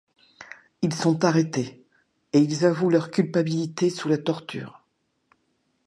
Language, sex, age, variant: French, female, 60-69, Français de métropole